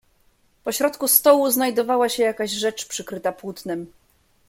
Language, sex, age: Polish, female, 19-29